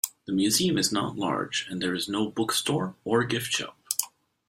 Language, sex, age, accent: English, male, 30-39, Canadian English